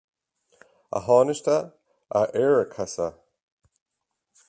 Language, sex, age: Irish, male, 40-49